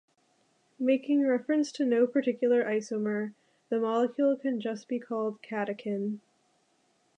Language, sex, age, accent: English, female, 19-29, United States English